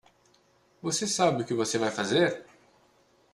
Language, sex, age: Portuguese, male, 19-29